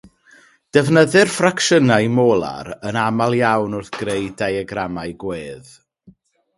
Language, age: Welsh, 30-39